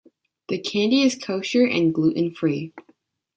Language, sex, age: English, female, 19-29